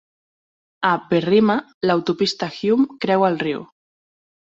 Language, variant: Catalan, Central